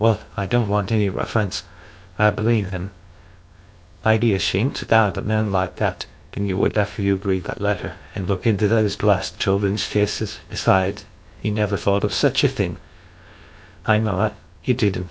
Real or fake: fake